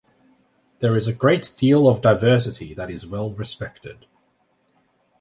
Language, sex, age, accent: English, male, 30-39, Australian English